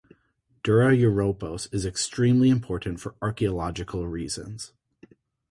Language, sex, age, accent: English, male, 30-39, United States English